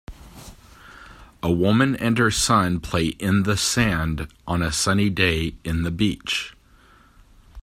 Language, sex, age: English, male, 40-49